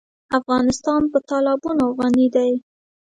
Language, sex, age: Pashto, female, 19-29